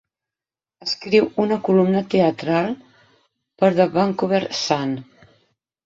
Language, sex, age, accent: Catalan, female, 50-59, balear; central